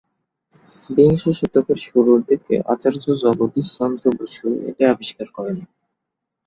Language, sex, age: Bengali, male, 19-29